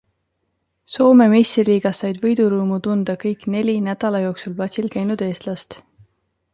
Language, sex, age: Estonian, female, 30-39